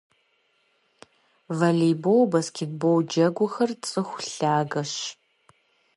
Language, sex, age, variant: Kabardian, female, 30-39, Адыгэбзэ (Къэбэрдей, Кирил, псоми зэдай)